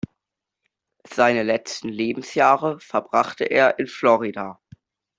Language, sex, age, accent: German, male, under 19, Deutschland Deutsch